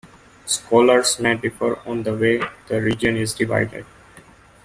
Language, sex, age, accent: English, male, 19-29, India and South Asia (India, Pakistan, Sri Lanka)